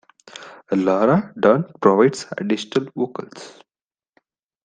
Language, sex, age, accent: English, male, 19-29, India and South Asia (India, Pakistan, Sri Lanka)